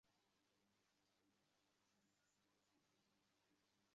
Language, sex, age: Bengali, male, 19-29